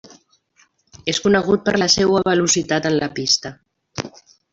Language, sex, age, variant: Catalan, female, 50-59, Central